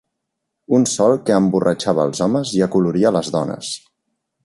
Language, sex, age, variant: Catalan, male, 19-29, Central